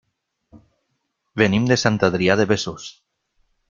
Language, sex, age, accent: Catalan, male, 40-49, valencià